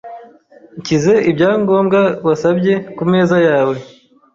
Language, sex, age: Kinyarwanda, male, 30-39